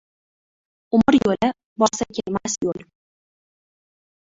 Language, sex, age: Uzbek, female, 19-29